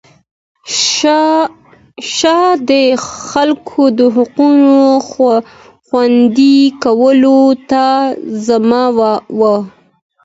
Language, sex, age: Pashto, female, 19-29